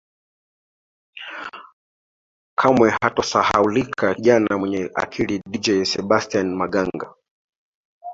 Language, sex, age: Swahili, male, 30-39